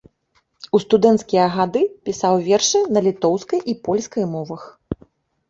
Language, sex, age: Belarusian, female, 30-39